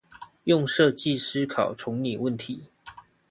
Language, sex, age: Chinese, male, 19-29